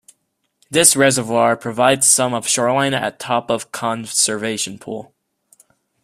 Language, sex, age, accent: English, male, under 19, United States English